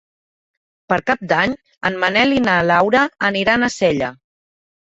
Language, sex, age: Catalan, female, 30-39